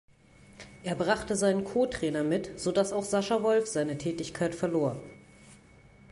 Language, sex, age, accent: German, female, 30-39, Deutschland Deutsch